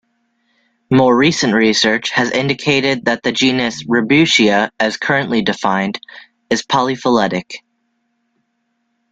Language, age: English, 19-29